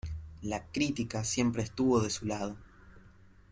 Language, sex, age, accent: Spanish, male, 30-39, Rioplatense: Argentina, Uruguay, este de Bolivia, Paraguay